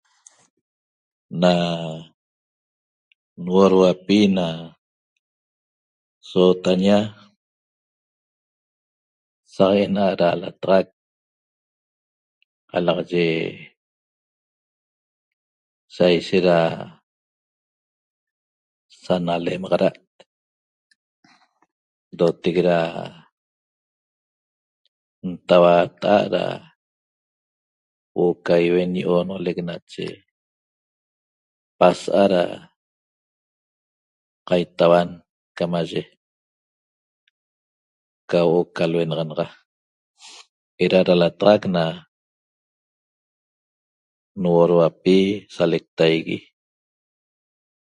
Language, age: Toba, 60-69